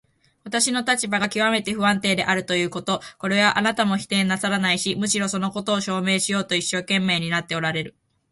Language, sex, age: Japanese, female, 19-29